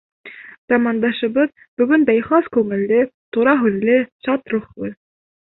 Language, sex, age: Bashkir, female, 19-29